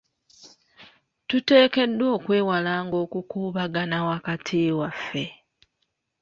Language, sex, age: Ganda, female, 30-39